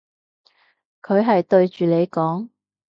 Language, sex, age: Cantonese, female, 30-39